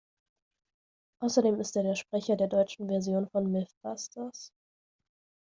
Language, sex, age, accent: German, female, 19-29, Deutschland Deutsch